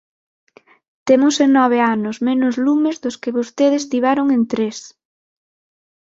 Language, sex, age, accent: Galician, female, 19-29, Atlántico (seseo e gheada); Normativo (estándar)